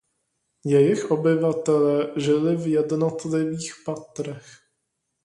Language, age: Czech, 30-39